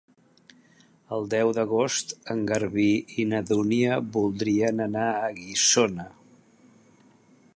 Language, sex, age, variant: Catalan, male, 50-59, Central